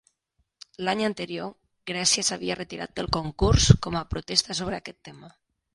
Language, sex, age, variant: Catalan, female, 19-29, Nord-Occidental